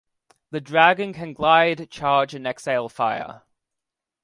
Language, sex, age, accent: English, male, under 19, Australian English